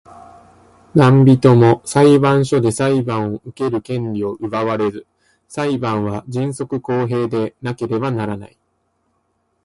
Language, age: Japanese, 19-29